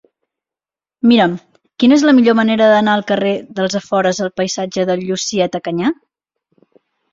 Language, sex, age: Catalan, female, 40-49